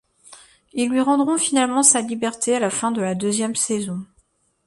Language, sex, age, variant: French, female, 40-49, Français de métropole